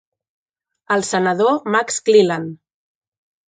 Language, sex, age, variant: Catalan, female, 40-49, Central